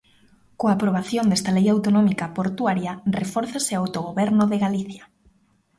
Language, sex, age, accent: Galician, female, 19-29, Normativo (estándar)